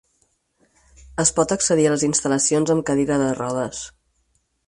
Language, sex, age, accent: Catalan, female, 40-49, estàndard